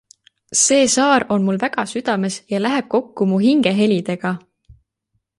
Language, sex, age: Estonian, female, 19-29